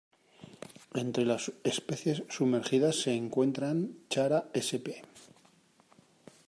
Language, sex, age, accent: Spanish, male, 40-49, España: Norte peninsular (Asturias, Castilla y León, Cantabria, País Vasco, Navarra, Aragón, La Rioja, Guadalajara, Cuenca)